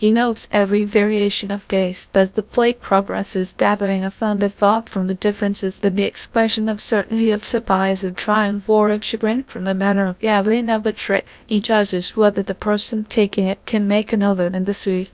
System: TTS, GlowTTS